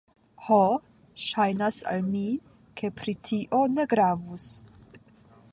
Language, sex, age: Esperanto, female, 19-29